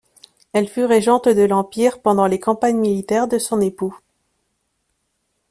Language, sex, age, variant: French, female, 30-39, Français de métropole